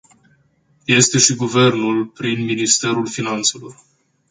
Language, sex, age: Romanian, male, 19-29